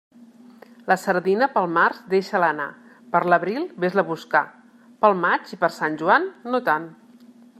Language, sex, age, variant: Catalan, female, 40-49, Central